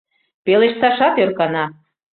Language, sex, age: Mari, female, 40-49